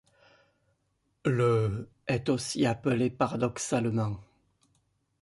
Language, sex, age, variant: French, male, 50-59, Français de métropole